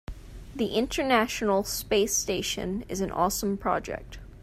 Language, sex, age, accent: English, female, 19-29, United States English